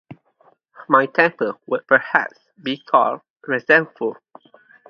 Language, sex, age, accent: English, male, 19-29, Malaysian English